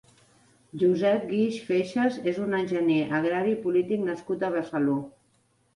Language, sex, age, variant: Catalan, female, 60-69, Central